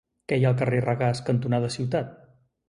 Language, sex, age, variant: Catalan, male, 50-59, Central